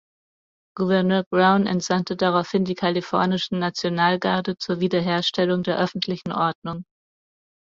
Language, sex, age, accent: German, female, 40-49, Deutschland Deutsch